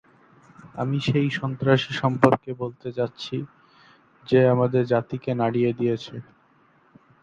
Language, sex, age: Bengali, male, 19-29